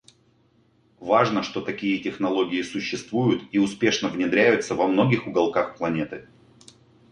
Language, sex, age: Russian, male, 40-49